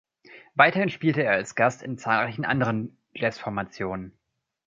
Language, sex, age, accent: German, male, 30-39, Deutschland Deutsch